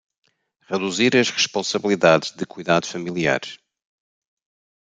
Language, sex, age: Portuguese, male, 40-49